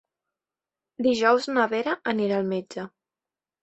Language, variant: Catalan, Central